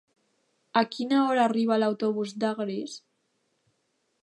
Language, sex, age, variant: Catalan, female, under 19, Alacantí